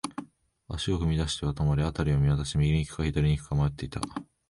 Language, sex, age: Japanese, male, under 19